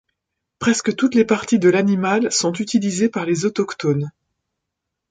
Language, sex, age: French, female, 50-59